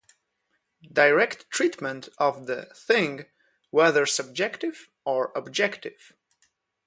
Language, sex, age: English, male, 30-39